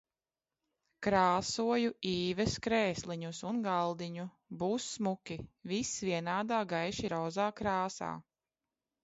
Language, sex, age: Latvian, female, 30-39